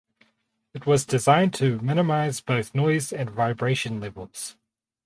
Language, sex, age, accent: English, male, 30-39, New Zealand English